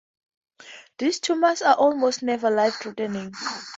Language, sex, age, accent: English, female, 19-29, Southern African (South Africa, Zimbabwe, Namibia)